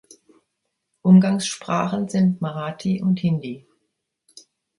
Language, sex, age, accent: German, female, 60-69, Deutschland Deutsch